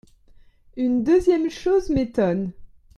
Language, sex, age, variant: French, male, 30-39, Français de métropole